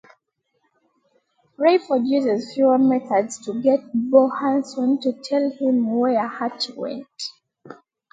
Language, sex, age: English, female, 19-29